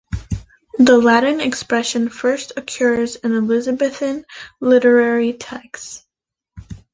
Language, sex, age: English, female, under 19